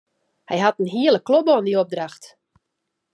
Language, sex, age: Western Frisian, female, 30-39